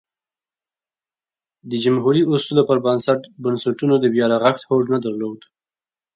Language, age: Pashto, 19-29